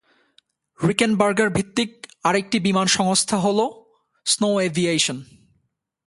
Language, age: Bengali, 19-29